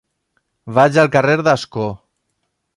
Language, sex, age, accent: Catalan, male, 30-39, valencià